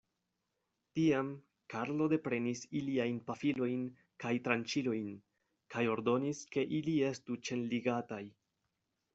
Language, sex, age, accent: Esperanto, male, 19-29, Internacia